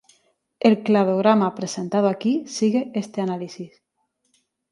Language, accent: Spanish, España: Sur peninsular (Andalucia, Extremadura, Murcia)